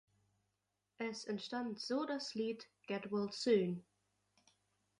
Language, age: German, 19-29